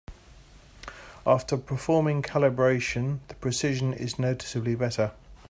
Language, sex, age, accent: English, male, 50-59, England English